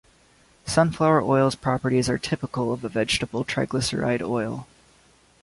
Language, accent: English, United States English